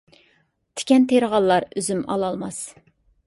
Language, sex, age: Uyghur, female, 30-39